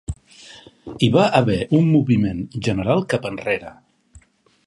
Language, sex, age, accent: Catalan, male, 50-59, Barceloní